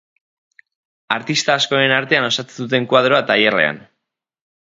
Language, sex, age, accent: Basque, male, 30-39, Erdialdekoa edo Nafarra (Gipuzkoa, Nafarroa)